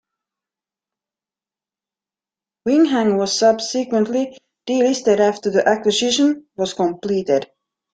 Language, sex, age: English, female, 40-49